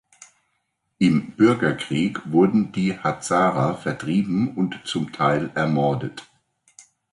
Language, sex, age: German, male, 50-59